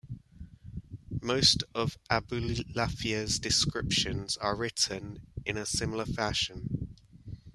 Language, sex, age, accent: English, male, 30-39, England English